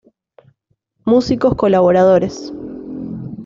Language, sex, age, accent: Spanish, female, 19-29, Rioplatense: Argentina, Uruguay, este de Bolivia, Paraguay